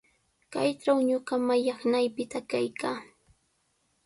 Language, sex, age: Sihuas Ancash Quechua, female, 30-39